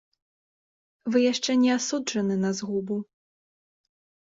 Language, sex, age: Belarusian, female, 19-29